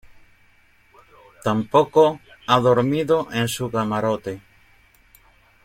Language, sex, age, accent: Spanish, male, 40-49, España: Norte peninsular (Asturias, Castilla y León, Cantabria, País Vasco, Navarra, Aragón, La Rioja, Guadalajara, Cuenca)